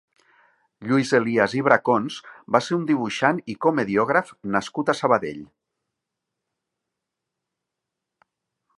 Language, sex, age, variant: Catalan, male, 40-49, Nord-Occidental